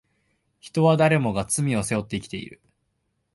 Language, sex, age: Japanese, male, 19-29